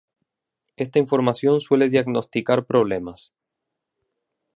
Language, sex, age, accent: Spanish, male, 19-29, España: Islas Canarias